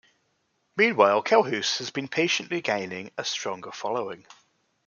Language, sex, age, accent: English, male, 19-29, England English